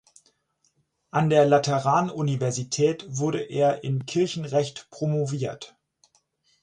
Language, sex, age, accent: German, male, 40-49, Deutschland Deutsch